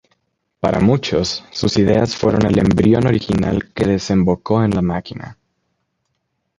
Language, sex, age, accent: Spanish, male, under 19, México